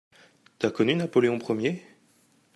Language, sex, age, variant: French, male, 19-29, Français de métropole